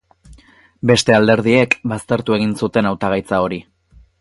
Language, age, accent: Basque, 19-29, Erdialdekoa edo Nafarra (Gipuzkoa, Nafarroa)